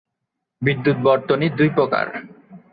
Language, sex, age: Bengali, male, 19-29